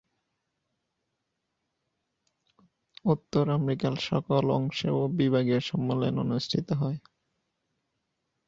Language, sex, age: Bengali, male, 30-39